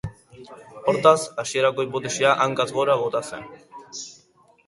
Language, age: Basque, under 19